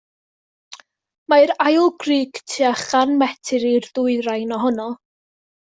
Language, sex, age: Welsh, female, under 19